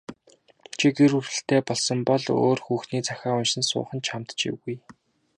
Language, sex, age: Mongolian, male, 19-29